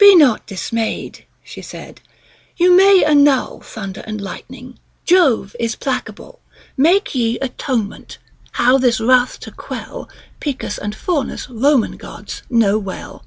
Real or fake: real